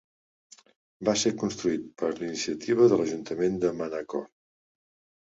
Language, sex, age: Catalan, male, 50-59